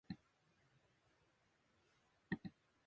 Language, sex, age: Chinese, male, under 19